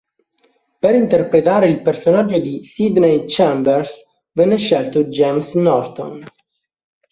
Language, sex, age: Italian, male, 19-29